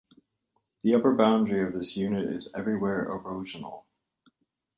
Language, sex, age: English, male, 40-49